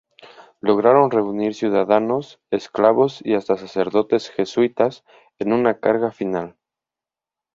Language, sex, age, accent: Spanish, male, 19-29, México